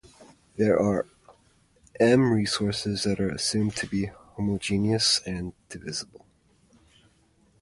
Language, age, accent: English, 40-49, United States English